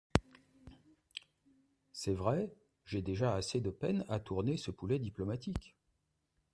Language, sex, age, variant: French, male, 50-59, Français de métropole